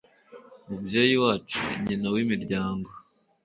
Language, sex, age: Kinyarwanda, male, 19-29